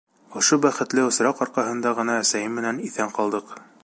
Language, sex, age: Bashkir, male, 19-29